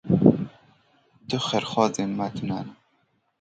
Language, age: Kurdish, 19-29